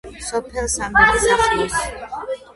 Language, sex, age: Georgian, female, under 19